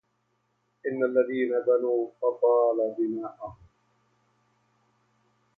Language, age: Arabic, 40-49